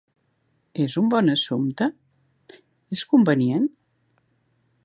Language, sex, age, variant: Catalan, female, 60-69, Central